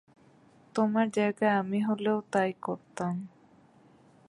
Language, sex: Bengali, female